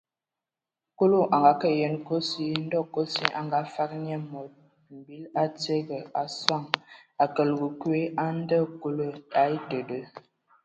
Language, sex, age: Ewondo, female, 19-29